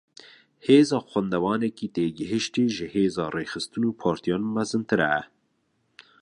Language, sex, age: Kurdish, male, 30-39